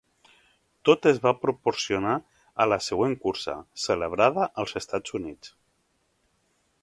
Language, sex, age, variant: Catalan, male, 40-49, Central